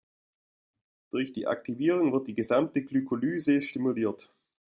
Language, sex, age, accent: German, male, 19-29, Deutschland Deutsch